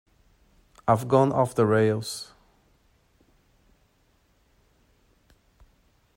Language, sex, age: English, male, 30-39